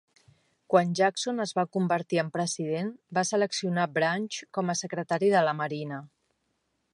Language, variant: Catalan, Central